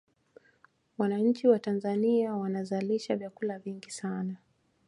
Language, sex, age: Swahili, female, 19-29